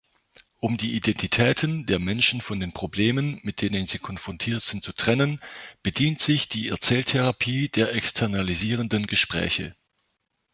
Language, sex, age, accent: German, male, 40-49, Deutschland Deutsch